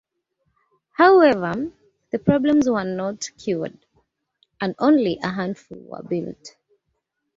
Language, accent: English, England English